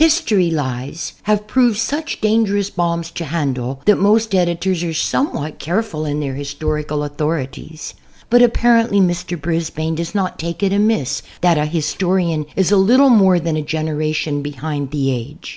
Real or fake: real